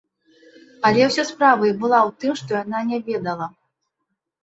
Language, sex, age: Belarusian, female, 19-29